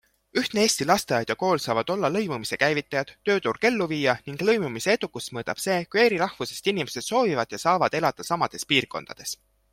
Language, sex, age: Estonian, male, 19-29